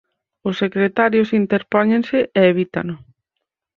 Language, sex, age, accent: Galician, female, 30-39, Oriental (común en zona oriental)